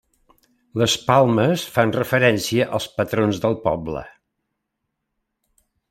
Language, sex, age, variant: Catalan, male, 70-79, Septentrional